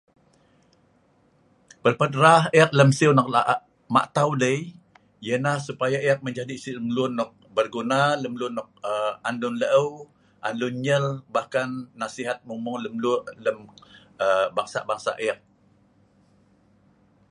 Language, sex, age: Sa'ban, male, 60-69